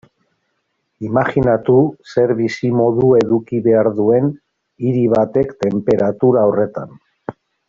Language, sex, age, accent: Basque, male, 40-49, Mendebalekoa (Araba, Bizkaia, Gipuzkoako mendebaleko herri batzuk)